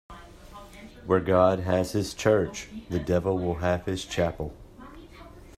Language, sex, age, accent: English, male, 30-39, United States English